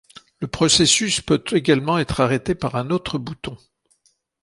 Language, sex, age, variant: French, male, 60-69, Français de métropole